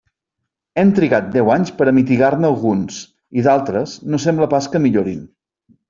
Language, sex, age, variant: Catalan, male, 40-49, Central